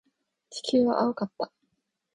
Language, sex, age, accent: Japanese, female, 19-29, 標準語